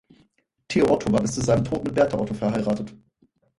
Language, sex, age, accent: German, male, 19-29, Deutschland Deutsch